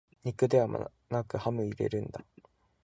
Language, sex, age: Japanese, male, 19-29